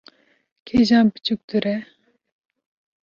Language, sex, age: Kurdish, female, 19-29